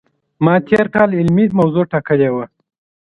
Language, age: Pashto, 30-39